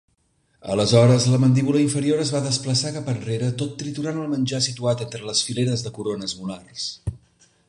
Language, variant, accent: Catalan, Central, central